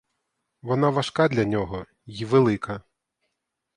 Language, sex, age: Ukrainian, male, 30-39